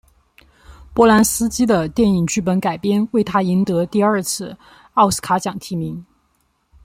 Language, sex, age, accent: Chinese, female, 19-29, 出生地：江西省